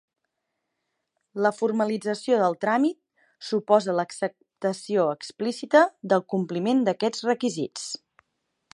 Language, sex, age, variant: Catalan, female, 40-49, Central